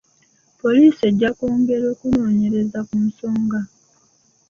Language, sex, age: Ganda, female, 19-29